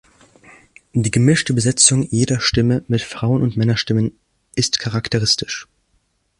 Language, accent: German, Deutschland Deutsch